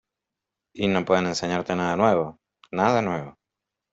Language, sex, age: Spanish, male, 30-39